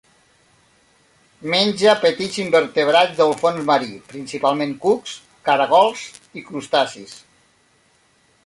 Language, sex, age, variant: Catalan, male, 40-49, Nord-Occidental